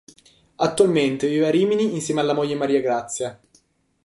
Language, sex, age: Italian, male, under 19